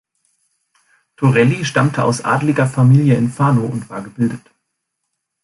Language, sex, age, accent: German, male, 19-29, Deutschland Deutsch